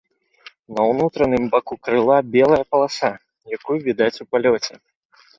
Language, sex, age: Belarusian, male, 19-29